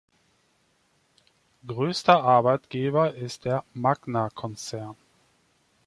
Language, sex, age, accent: German, male, 30-39, Deutschland Deutsch